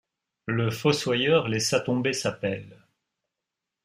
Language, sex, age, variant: French, male, 50-59, Français de métropole